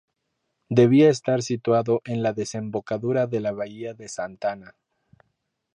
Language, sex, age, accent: Spanish, male, 19-29, México